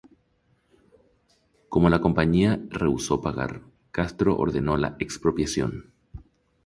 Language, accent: Spanish, Rioplatense: Argentina, Uruguay, este de Bolivia, Paraguay